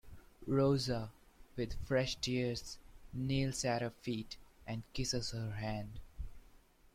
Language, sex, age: English, male, 19-29